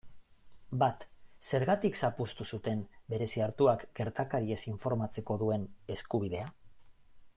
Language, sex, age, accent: Basque, male, 40-49, Mendebalekoa (Araba, Bizkaia, Gipuzkoako mendebaleko herri batzuk)